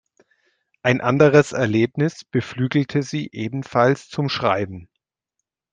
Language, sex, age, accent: German, male, 30-39, Deutschland Deutsch